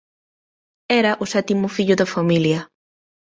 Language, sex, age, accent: Galician, female, 19-29, Normativo (estándar)